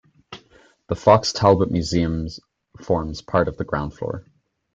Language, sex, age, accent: English, male, 19-29, Irish English